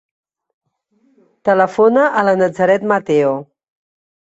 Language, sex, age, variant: Catalan, female, 50-59, Central